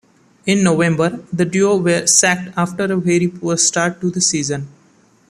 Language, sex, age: English, male, 19-29